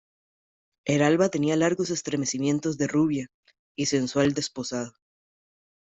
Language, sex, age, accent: Spanish, female, 30-39, América central